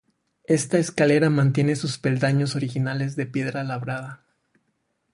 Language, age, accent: Spanish, 30-39, México